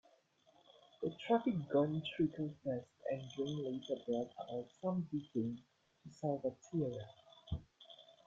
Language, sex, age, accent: English, male, 19-29, Southern African (South Africa, Zimbabwe, Namibia)